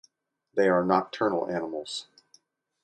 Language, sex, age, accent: English, male, 60-69, United States English